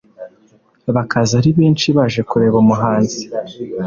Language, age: Kinyarwanda, 19-29